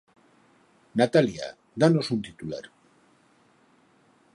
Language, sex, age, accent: Galician, male, 50-59, Normativo (estándar)